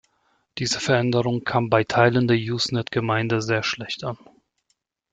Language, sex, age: German, male, 30-39